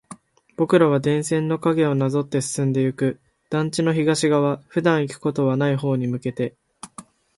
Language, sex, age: Japanese, male, 19-29